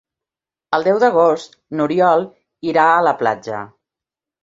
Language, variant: Catalan, Central